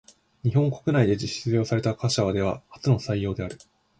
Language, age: Japanese, 19-29